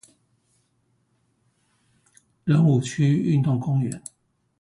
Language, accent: Chinese, 出生地：臺南市